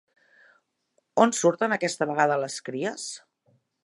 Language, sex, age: Catalan, female, 40-49